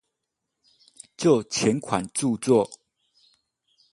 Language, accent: Chinese, 出生地：宜蘭縣